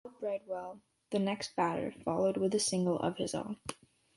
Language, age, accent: English, under 19, United States English